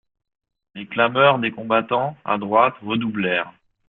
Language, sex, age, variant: French, male, 30-39, Français de métropole